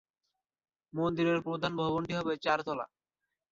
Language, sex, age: Bengali, male, under 19